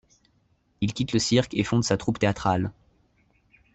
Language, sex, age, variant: French, male, under 19, Français de métropole